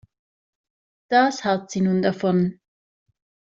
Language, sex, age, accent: German, female, 50-59, Schweizerdeutsch